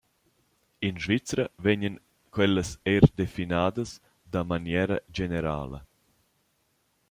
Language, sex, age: Romansh, male, 30-39